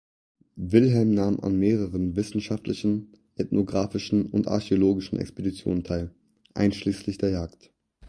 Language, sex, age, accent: German, male, 19-29, Deutschland Deutsch